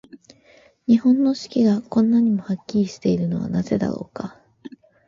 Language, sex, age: Japanese, female, 19-29